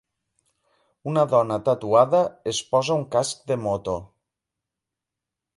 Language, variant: Catalan, Septentrional